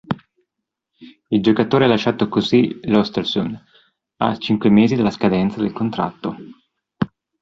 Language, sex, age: Italian, male, 40-49